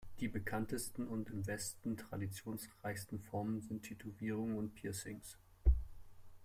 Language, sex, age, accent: German, male, 30-39, Deutschland Deutsch